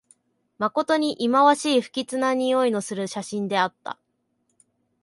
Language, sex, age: Japanese, male, 19-29